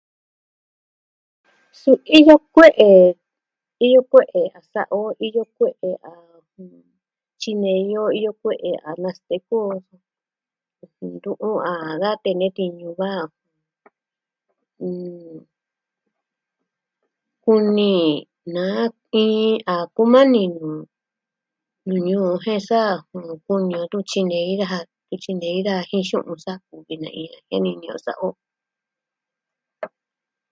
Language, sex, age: Southwestern Tlaxiaco Mixtec, female, 60-69